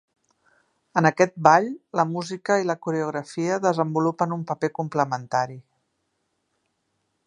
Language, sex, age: Catalan, female, 50-59